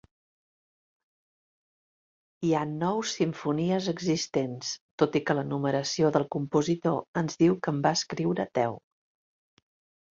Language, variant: Catalan, Central